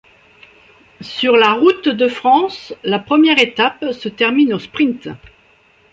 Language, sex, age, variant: French, female, 60-69, Français de métropole